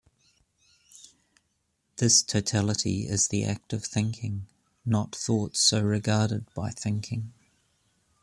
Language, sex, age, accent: English, male, 50-59, New Zealand English